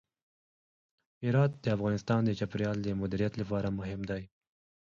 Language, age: Pashto, 19-29